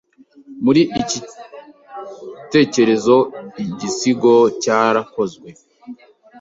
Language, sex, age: Kinyarwanda, male, 19-29